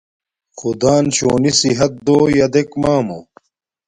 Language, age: Domaaki, 30-39